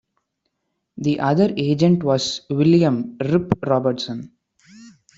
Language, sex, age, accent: English, male, 19-29, India and South Asia (India, Pakistan, Sri Lanka)